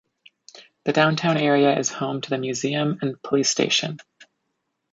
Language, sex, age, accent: English, female, 19-29, United States English